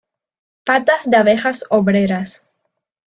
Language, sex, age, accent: Spanish, female, 19-29, España: Norte peninsular (Asturias, Castilla y León, Cantabria, País Vasco, Navarra, Aragón, La Rioja, Guadalajara, Cuenca)